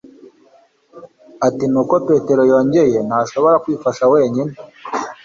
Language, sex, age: Kinyarwanda, male, 19-29